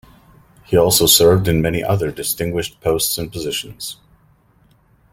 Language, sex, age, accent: English, male, 40-49, United States English